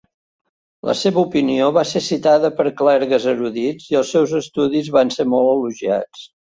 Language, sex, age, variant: Catalan, male, 60-69, Central